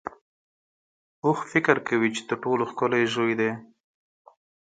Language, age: Pashto, 30-39